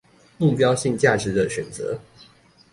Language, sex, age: Chinese, male, 19-29